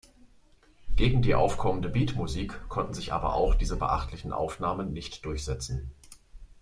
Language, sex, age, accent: German, male, 30-39, Deutschland Deutsch